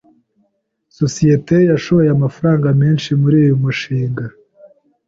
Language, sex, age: Kinyarwanda, male, 19-29